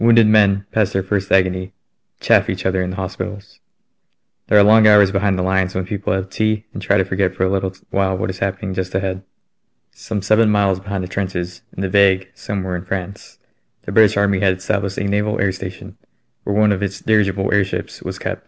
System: none